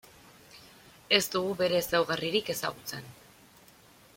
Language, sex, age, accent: Basque, female, 19-29, Erdialdekoa edo Nafarra (Gipuzkoa, Nafarroa)